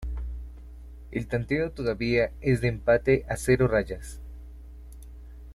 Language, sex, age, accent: Spanish, male, 30-39, Andino-Pacífico: Colombia, Perú, Ecuador, oeste de Bolivia y Venezuela andina